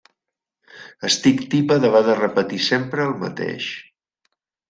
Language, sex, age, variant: Catalan, male, 40-49, Balear